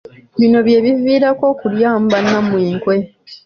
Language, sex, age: Ganda, female, 19-29